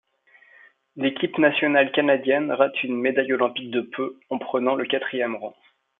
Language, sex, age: French, male, 30-39